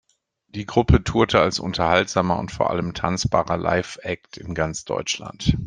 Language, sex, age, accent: German, male, 50-59, Deutschland Deutsch